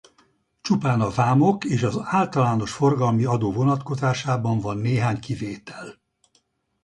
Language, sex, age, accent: Hungarian, male, 70-79, budapesti